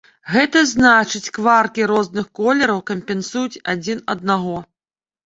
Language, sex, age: Belarusian, female, 40-49